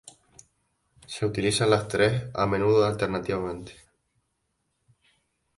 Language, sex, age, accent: Spanish, male, 19-29, España: Islas Canarias